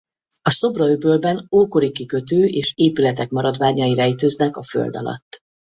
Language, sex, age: Hungarian, female, 50-59